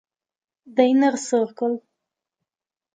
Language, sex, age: Italian, female, 19-29